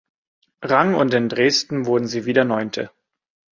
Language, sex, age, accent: German, male, 30-39, Deutschland Deutsch